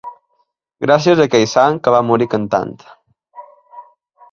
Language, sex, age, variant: Catalan, male, 19-29, Balear